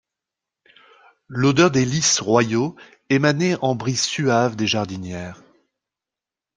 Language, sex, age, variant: French, male, 40-49, Français de métropole